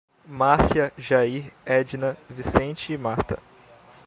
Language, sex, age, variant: Portuguese, male, 19-29, Portuguese (Brasil)